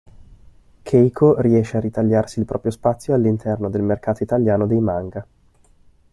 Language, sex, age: Italian, male, 19-29